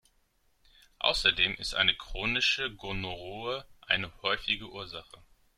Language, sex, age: German, male, 30-39